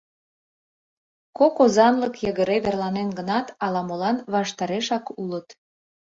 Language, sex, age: Mari, female, 30-39